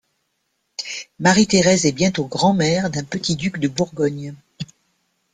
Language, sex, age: French, female, 50-59